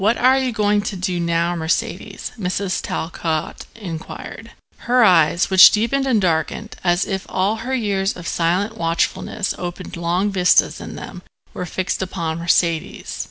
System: none